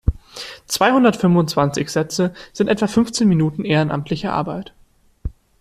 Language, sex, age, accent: German, male, under 19, Deutschland Deutsch